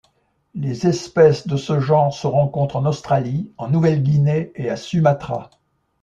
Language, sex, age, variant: French, male, 70-79, Français de métropole